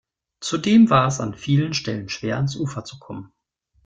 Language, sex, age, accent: German, male, 30-39, Deutschland Deutsch